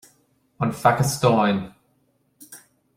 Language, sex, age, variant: Irish, male, 19-29, Gaeilge na Mumhan